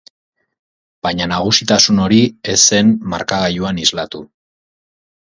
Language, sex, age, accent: Basque, male, 30-39, Erdialdekoa edo Nafarra (Gipuzkoa, Nafarroa)